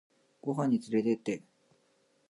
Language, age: Japanese, 40-49